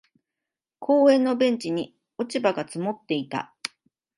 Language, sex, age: Japanese, female, 40-49